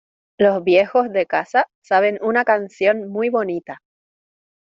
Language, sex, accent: Spanish, female, España: Islas Canarias